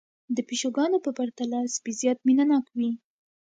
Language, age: Pashto, 19-29